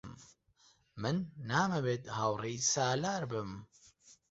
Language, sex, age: Central Kurdish, male, 19-29